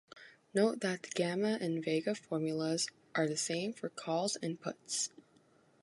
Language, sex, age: English, female, 19-29